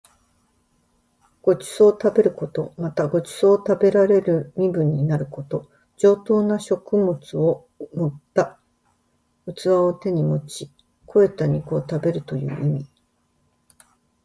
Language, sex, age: Japanese, female, 50-59